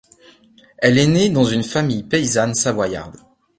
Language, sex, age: French, male, 19-29